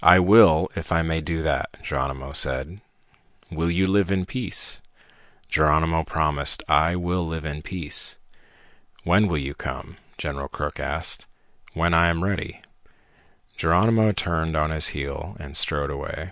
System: none